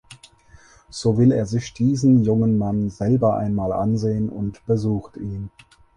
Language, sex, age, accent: German, male, 30-39, Deutschland Deutsch